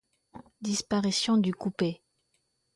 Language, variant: French, Français de métropole